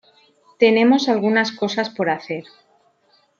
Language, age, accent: Spanish, 40-49, España: Centro-Sur peninsular (Madrid, Toledo, Castilla-La Mancha)